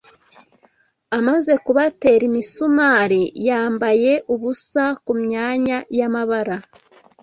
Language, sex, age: Kinyarwanda, female, 19-29